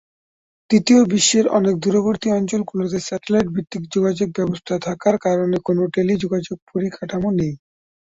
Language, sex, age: Bengali, male, 19-29